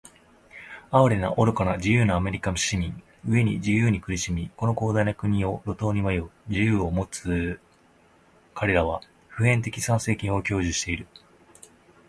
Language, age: Japanese, 30-39